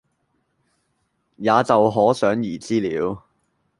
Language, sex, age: Cantonese, male, 19-29